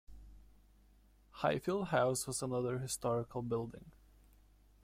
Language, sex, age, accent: English, male, under 19, United States English